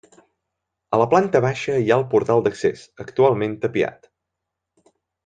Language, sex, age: Catalan, male, 19-29